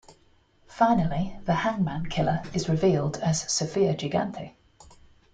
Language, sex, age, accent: English, female, 50-59, England English